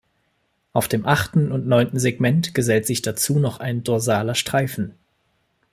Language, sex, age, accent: German, male, 19-29, Deutschland Deutsch